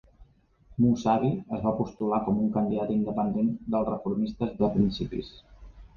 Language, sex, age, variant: Catalan, male, 30-39, Central